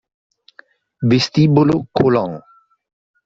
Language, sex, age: Italian, male, 40-49